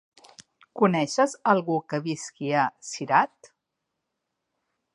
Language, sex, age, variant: Catalan, female, 50-59, Central